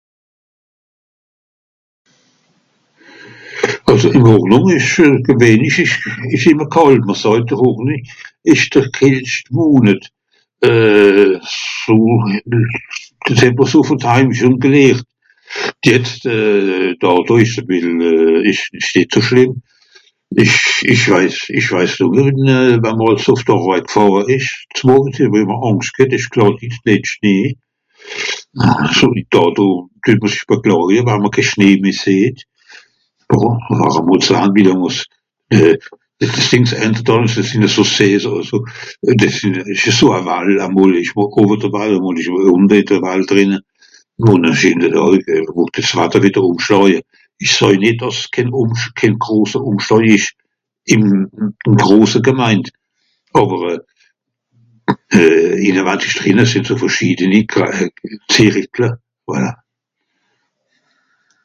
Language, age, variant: Swiss German, 70-79, Nordniederàlemmànisch (Rishoffe, Zàwere, Bùsswìller, Hawenau, Brüemt, Stroossbùri, Molse, Dàmbàch, Schlettstàtt, Pfàlzbùri usw.)